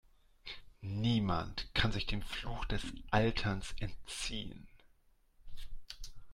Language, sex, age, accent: German, male, 40-49, Deutschland Deutsch